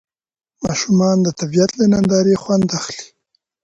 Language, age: Pashto, 19-29